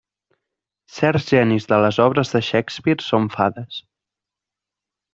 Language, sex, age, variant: Catalan, male, under 19, Central